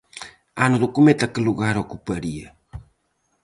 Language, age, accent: Galician, 50-59, Central (gheada)